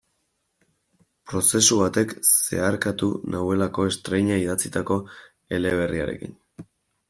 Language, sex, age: Basque, male, 19-29